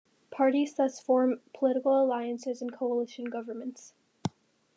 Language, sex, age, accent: English, female, under 19, United States English